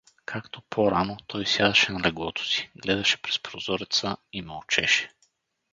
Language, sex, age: Bulgarian, male, 30-39